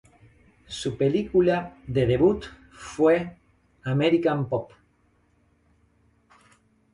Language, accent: Spanish, Rioplatense: Argentina, Uruguay, este de Bolivia, Paraguay